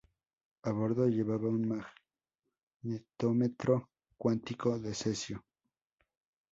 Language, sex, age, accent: Spanish, male, under 19, México